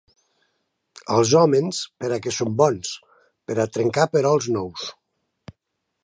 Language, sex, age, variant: Catalan, male, 60-69, Nord-Occidental